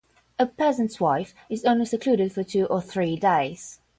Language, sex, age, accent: English, female, 19-29, United States English; England English